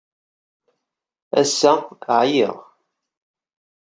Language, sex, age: Kabyle, male, 30-39